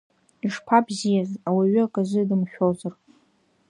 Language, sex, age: Abkhazian, female, under 19